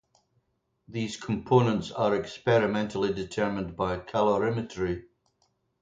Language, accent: English, Scottish English